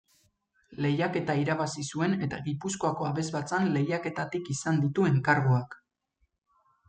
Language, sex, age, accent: Basque, male, 19-29, Mendebalekoa (Araba, Bizkaia, Gipuzkoako mendebaleko herri batzuk)